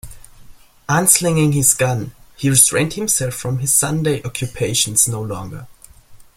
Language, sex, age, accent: English, male, under 19, United States English